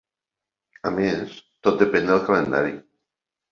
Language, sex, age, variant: Catalan, male, 50-59, Septentrional